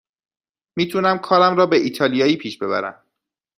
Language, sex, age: Persian, male, 30-39